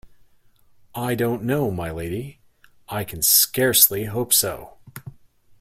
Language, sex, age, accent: English, male, 30-39, Canadian English